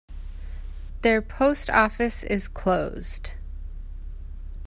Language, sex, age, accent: English, female, 30-39, United States English